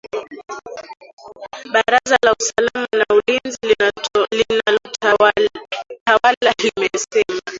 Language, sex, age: Swahili, female, 19-29